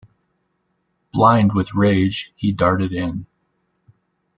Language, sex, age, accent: English, male, 30-39, United States English